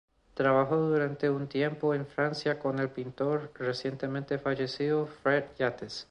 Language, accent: Spanish, Andino-Pacífico: Colombia, Perú, Ecuador, oeste de Bolivia y Venezuela andina